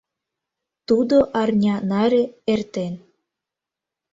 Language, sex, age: Mari, female, under 19